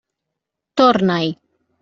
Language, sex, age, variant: Catalan, female, 40-49, Central